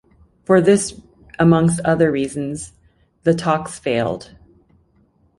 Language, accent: English, Canadian English